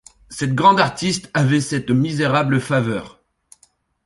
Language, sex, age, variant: French, male, 30-39, Français de métropole